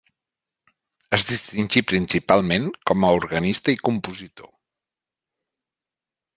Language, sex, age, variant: Catalan, male, 50-59, Central